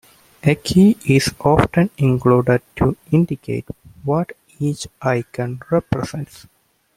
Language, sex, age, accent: English, male, 19-29, United States English